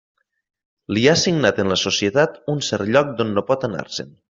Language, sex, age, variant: Catalan, male, 19-29, Nord-Occidental